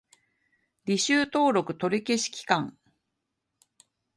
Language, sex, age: Japanese, female, 50-59